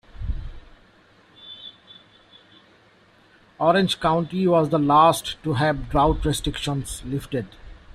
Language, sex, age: English, male, 40-49